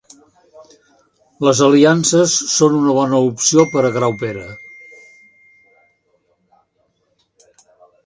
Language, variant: Catalan, Central